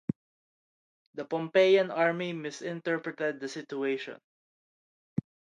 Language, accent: English, Filipino